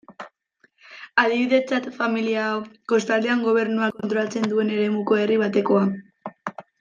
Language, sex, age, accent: Basque, male, 19-29, Mendebalekoa (Araba, Bizkaia, Gipuzkoako mendebaleko herri batzuk)